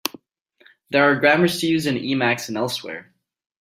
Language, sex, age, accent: English, male, 19-29, United States English